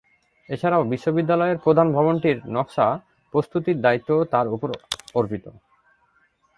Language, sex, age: Bengali, male, 19-29